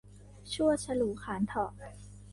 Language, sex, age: Thai, female, 19-29